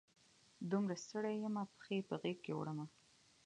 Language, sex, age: Pashto, female, 19-29